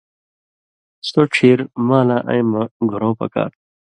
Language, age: Indus Kohistani, 30-39